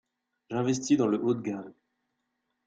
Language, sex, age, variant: French, male, 19-29, Français de métropole